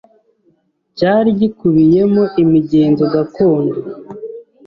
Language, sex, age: Kinyarwanda, male, 30-39